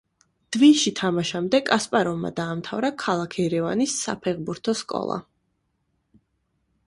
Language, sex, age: Georgian, female, 19-29